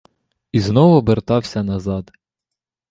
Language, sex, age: Ukrainian, male, 30-39